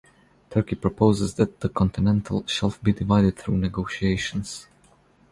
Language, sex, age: English, male, 30-39